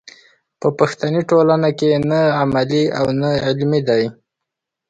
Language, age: Pashto, 19-29